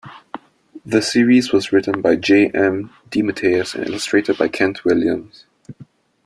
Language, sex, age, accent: English, male, 19-29, Singaporean English